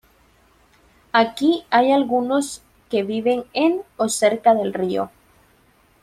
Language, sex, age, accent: Spanish, female, 19-29, América central